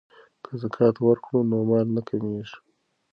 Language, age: Pashto, 30-39